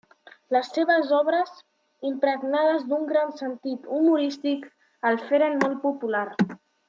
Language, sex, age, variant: Catalan, male, under 19, Central